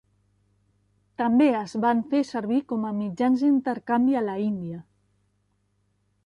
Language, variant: Catalan, Central